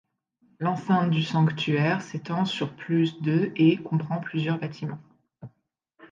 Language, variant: French, Français de métropole